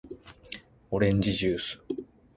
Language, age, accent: Japanese, 30-39, 関西